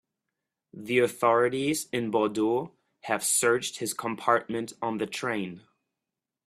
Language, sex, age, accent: English, male, 19-29, United States English